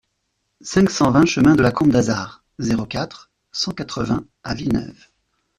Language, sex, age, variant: French, male, 40-49, Français de métropole